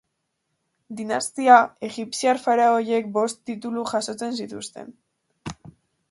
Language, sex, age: Basque, female, under 19